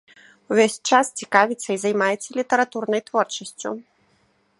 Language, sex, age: Belarusian, female, 19-29